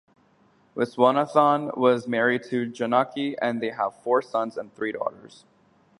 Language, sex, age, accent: English, male, 19-29, United States English